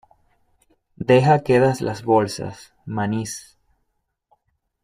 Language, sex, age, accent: Spanish, male, 30-39, Caribe: Cuba, Venezuela, Puerto Rico, República Dominicana, Panamá, Colombia caribeña, México caribeño, Costa del golfo de México